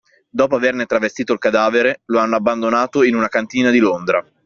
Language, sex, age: Italian, male, 19-29